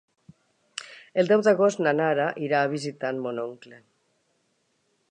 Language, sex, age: Catalan, female, 60-69